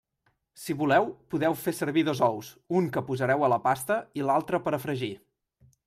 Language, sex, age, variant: Catalan, male, 19-29, Central